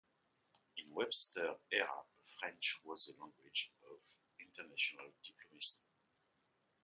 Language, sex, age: English, male, 40-49